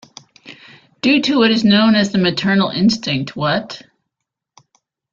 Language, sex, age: English, female, 50-59